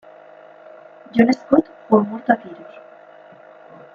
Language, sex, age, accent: Spanish, female, 19-29, España: Norte peninsular (Asturias, Castilla y León, Cantabria, País Vasco, Navarra, Aragón, La Rioja, Guadalajara, Cuenca)